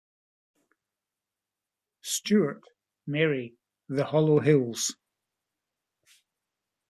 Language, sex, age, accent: English, male, 60-69, Scottish English